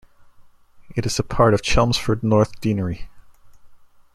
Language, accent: English, United States English